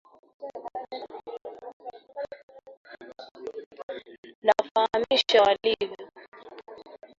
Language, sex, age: Swahili, female, 19-29